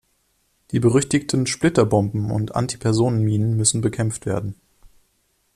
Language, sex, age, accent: German, male, 19-29, Deutschland Deutsch